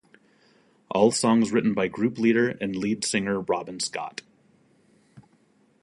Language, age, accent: English, 40-49, United States English